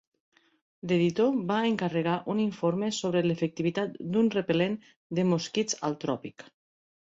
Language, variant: Catalan, Septentrional